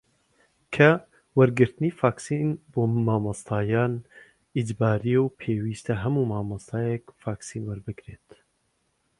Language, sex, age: Central Kurdish, male, 30-39